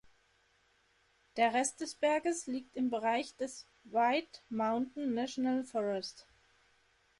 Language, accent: German, Deutschland Deutsch